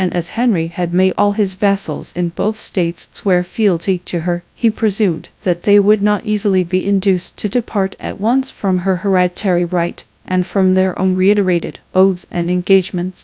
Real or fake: fake